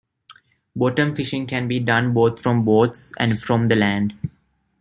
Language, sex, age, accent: English, male, 19-29, India and South Asia (India, Pakistan, Sri Lanka)